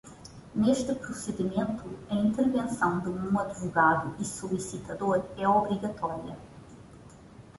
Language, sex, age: Portuguese, female, 30-39